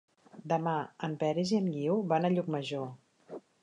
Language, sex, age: Catalan, female, 40-49